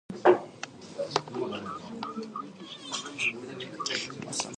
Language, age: English, 19-29